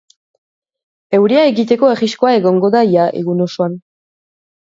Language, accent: Basque, Nafar-lapurtarra edo Zuberotarra (Lapurdi, Nafarroa Beherea, Zuberoa)